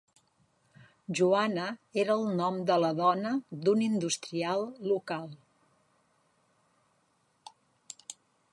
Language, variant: Catalan, Central